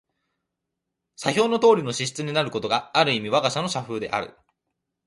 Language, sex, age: Japanese, male, 19-29